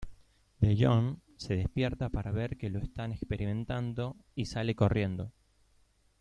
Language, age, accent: Spanish, 30-39, Rioplatense: Argentina, Uruguay, este de Bolivia, Paraguay